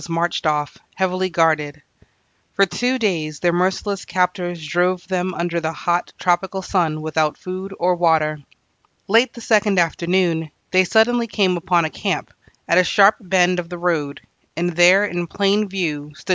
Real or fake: real